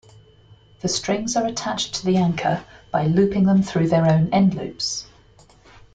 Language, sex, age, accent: English, female, 50-59, England English